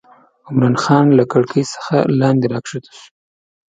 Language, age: Pashto, 30-39